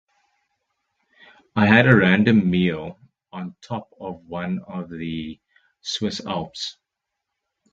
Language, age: English, 40-49